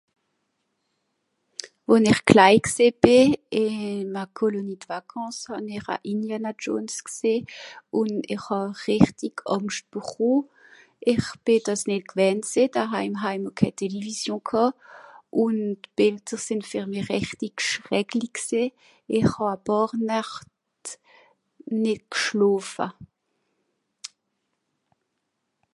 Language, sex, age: Swiss German, female, 40-49